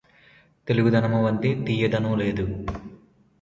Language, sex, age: Telugu, male, under 19